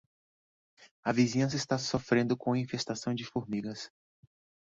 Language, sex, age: Portuguese, male, 30-39